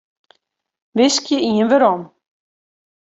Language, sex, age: Western Frisian, female, 40-49